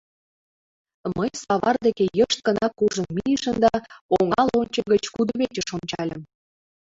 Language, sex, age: Mari, female, 19-29